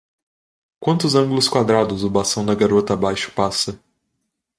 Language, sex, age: Portuguese, male, 19-29